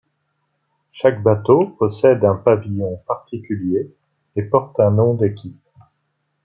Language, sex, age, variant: French, male, 40-49, Français de métropole